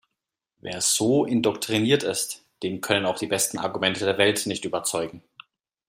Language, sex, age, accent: German, male, 30-39, Deutschland Deutsch